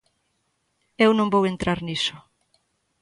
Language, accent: Galician, Atlántico (seseo e gheada)